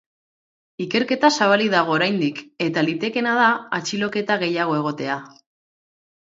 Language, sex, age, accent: Basque, female, 30-39, Mendebalekoa (Araba, Bizkaia, Gipuzkoako mendebaleko herri batzuk)